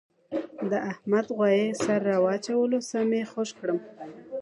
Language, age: Pashto, 19-29